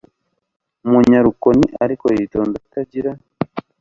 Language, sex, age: Kinyarwanda, male, 19-29